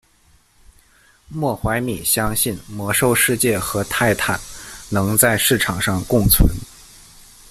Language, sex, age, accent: Chinese, male, 19-29, 出生地：河北省